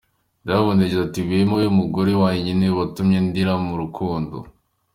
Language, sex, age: Kinyarwanda, male, under 19